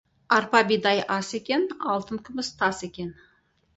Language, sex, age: Kazakh, female, 40-49